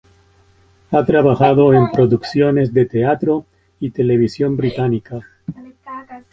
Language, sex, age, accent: Spanish, male, 30-39, España: Centro-Sur peninsular (Madrid, Toledo, Castilla-La Mancha)